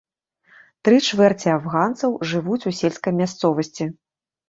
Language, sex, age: Belarusian, female, 40-49